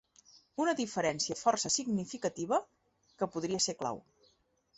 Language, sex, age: Catalan, female, 40-49